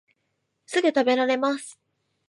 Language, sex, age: Japanese, female, 19-29